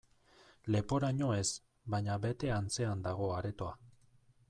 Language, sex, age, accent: Basque, male, 40-49, Erdialdekoa edo Nafarra (Gipuzkoa, Nafarroa)